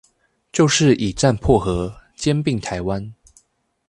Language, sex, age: Chinese, male, 19-29